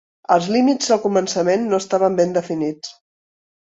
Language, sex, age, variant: Catalan, female, 50-59, Central